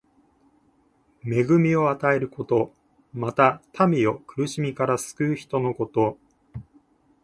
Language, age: Japanese, 19-29